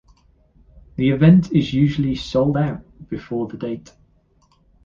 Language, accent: English, England English